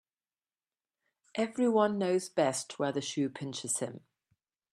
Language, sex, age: English, female, 50-59